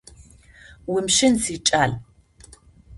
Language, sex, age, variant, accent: Adyghe, female, 50-59, Адыгабзэ (Кирил, пстэумэ зэдыряе), Бжъэдыгъу (Bjeduğ)